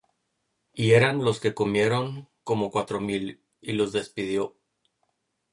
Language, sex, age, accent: Spanish, male, 30-39, México